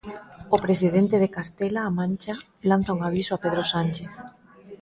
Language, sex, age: Galician, female, 40-49